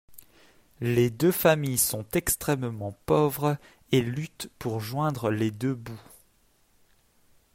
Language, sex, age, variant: French, male, 19-29, Français de métropole